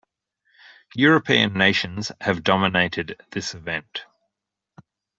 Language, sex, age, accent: English, male, 40-49, Australian English